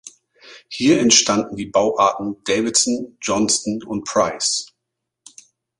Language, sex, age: German, male, 50-59